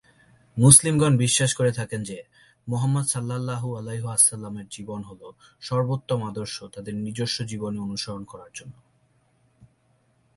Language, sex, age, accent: Bengali, male, 19-29, Native